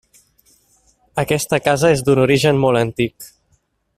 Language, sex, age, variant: Catalan, male, 30-39, Central